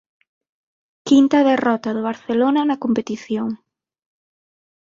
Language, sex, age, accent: Galician, female, 19-29, Atlántico (seseo e gheada); Normativo (estándar)